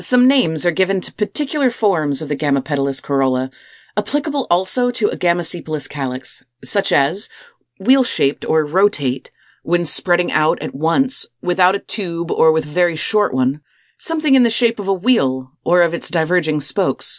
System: none